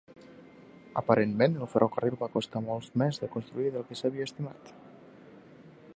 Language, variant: Catalan, Nord-Occidental